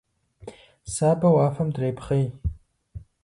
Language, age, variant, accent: Kabardian, 19-29, Адыгэбзэ (Къэбэрдей, Кирил, псоми зэдай), Джылэхъстэней (Gilahsteney)